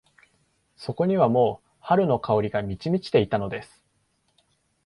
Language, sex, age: Japanese, male, 19-29